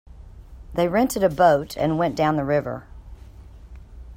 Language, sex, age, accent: English, female, 50-59, United States English